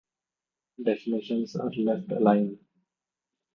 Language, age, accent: English, 19-29, India and South Asia (India, Pakistan, Sri Lanka)